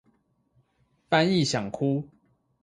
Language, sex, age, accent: Chinese, male, 19-29, 出生地：臺北市